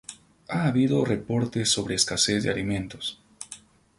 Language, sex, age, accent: Spanish, male, 30-39, Andino-Pacífico: Colombia, Perú, Ecuador, oeste de Bolivia y Venezuela andina